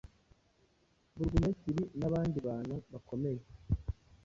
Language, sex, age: Kinyarwanda, male, 19-29